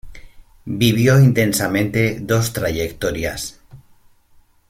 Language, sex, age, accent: Spanish, male, 30-39, España: Norte peninsular (Asturias, Castilla y León, Cantabria, País Vasco, Navarra, Aragón, La Rioja, Guadalajara, Cuenca)